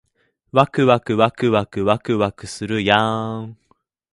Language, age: Japanese, 19-29